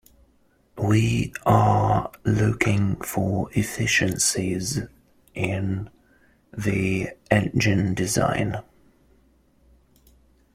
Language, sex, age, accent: English, male, 30-39, England English